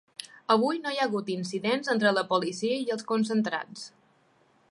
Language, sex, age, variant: Catalan, female, 19-29, Balear